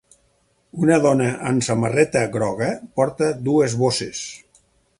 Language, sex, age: Catalan, male, 60-69